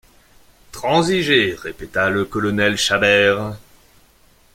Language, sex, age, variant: French, male, 30-39, Français de métropole